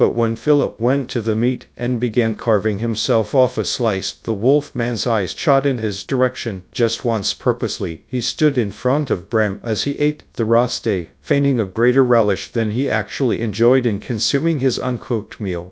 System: TTS, GradTTS